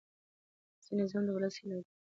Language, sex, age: Pashto, female, 19-29